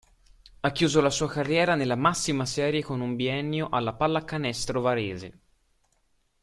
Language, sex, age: Italian, male, under 19